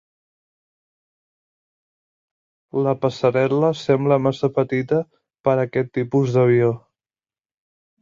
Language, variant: Catalan, Central